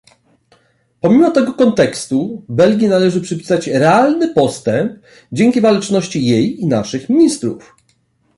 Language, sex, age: Polish, male, 30-39